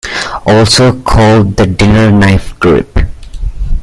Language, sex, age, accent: English, male, 19-29, United States English